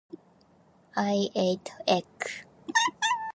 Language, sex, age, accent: Japanese, female, 19-29, 標準語